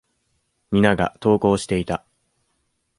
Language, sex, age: Japanese, male, 19-29